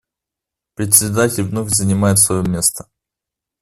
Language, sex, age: Russian, male, under 19